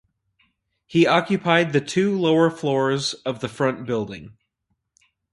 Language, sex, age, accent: English, male, 19-29, United States English